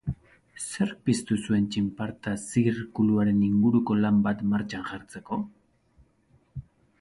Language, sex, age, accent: Basque, male, 30-39, Mendebalekoa (Araba, Bizkaia, Gipuzkoako mendebaleko herri batzuk)